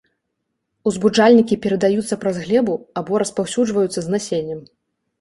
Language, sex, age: Belarusian, female, 30-39